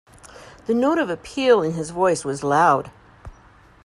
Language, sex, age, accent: English, female, 60-69, United States English